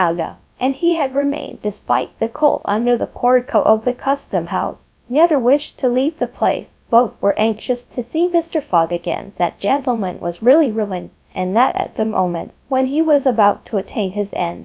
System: TTS, GradTTS